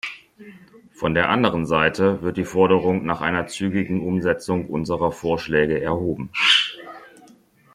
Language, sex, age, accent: German, male, 40-49, Deutschland Deutsch